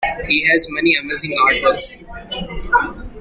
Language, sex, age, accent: English, male, 19-29, India and South Asia (India, Pakistan, Sri Lanka)